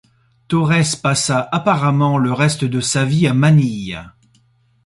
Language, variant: French, Français de métropole